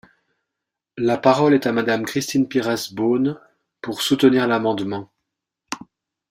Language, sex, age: French, male, 40-49